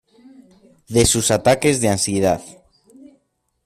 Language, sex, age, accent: Spanish, male, under 19, España: Centro-Sur peninsular (Madrid, Toledo, Castilla-La Mancha)